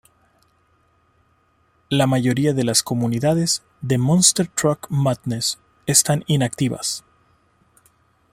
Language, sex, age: Spanish, male, 30-39